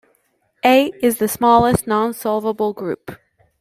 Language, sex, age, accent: English, female, 30-39, Canadian English